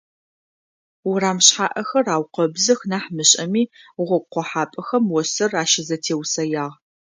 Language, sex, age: Adyghe, female, 30-39